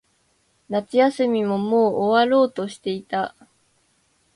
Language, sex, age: Japanese, female, 19-29